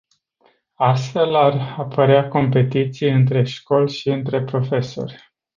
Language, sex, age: Romanian, male, 40-49